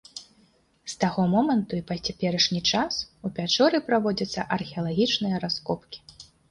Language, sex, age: Belarusian, female, 30-39